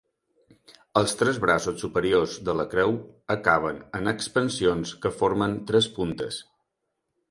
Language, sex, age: Catalan, male, 40-49